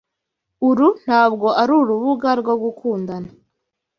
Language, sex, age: Kinyarwanda, female, 19-29